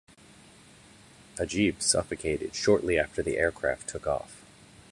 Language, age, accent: English, 30-39, United States English